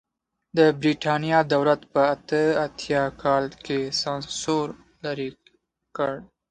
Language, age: Pashto, 19-29